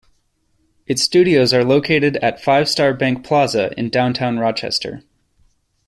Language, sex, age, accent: English, male, 19-29, United States English